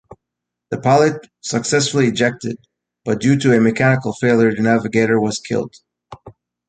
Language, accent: English, United States English